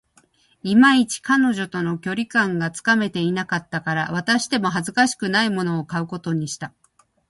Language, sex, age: Japanese, female, 50-59